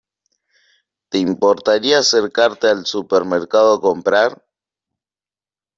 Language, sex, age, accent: Spanish, male, 19-29, Rioplatense: Argentina, Uruguay, este de Bolivia, Paraguay